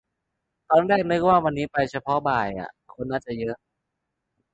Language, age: Thai, 19-29